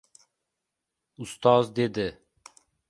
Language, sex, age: Uzbek, male, 19-29